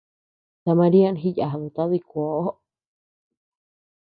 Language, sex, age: Tepeuxila Cuicatec, female, 19-29